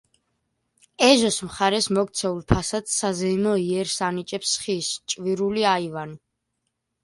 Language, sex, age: Georgian, male, under 19